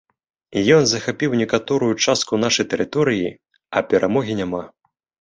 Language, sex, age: Belarusian, male, 19-29